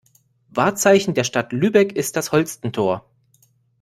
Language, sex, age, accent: German, male, 19-29, Deutschland Deutsch